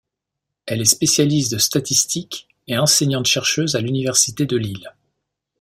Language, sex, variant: French, male, Français de métropole